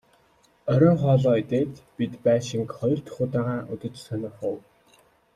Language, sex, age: Mongolian, male, 19-29